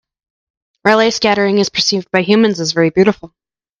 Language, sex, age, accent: English, female, 19-29, United States English